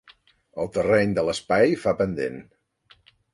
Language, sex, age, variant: Catalan, male, 60-69, Central